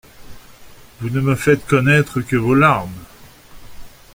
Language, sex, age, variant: French, male, 40-49, Français de métropole